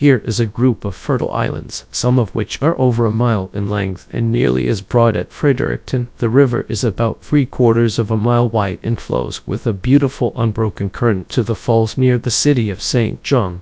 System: TTS, GradTTS